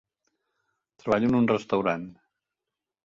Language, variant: Catalan, Central